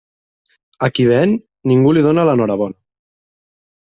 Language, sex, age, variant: Catalan, male, 19-29, Central